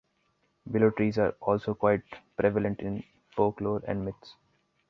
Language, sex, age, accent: English, male, 19-29, India and South Asia (India, Pakistan, Sri Lanka)